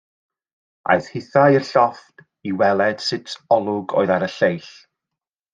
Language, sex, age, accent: Welsh, male, 40-49, Y Deyrnas Unedig Cymraeg